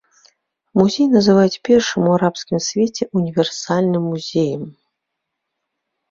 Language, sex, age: Belarusian, female, 30-39